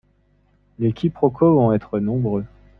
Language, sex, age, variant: French, male, 19-29, Français de métropole